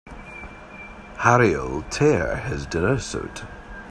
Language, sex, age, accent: English, male, 60-69, Scottish English